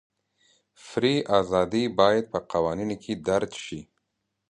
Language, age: Pashto, 30-39